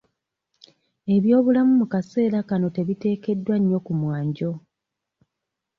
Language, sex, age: Ganda, female, 19-29